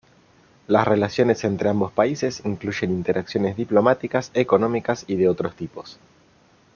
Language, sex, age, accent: Spanish, male, 30-39, Rioplatense: Argentina, Uruguay, este de Bolivia, Paraguay